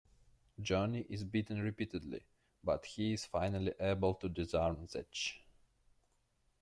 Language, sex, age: English, male, 19-29